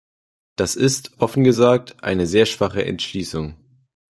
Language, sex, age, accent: German, male, 19-29, Deutschland Deutsch